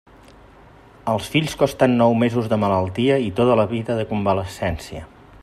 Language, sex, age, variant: Catalan, male, 30-39, Central